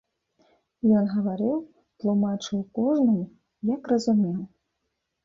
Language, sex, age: Belarusian, female, 30-39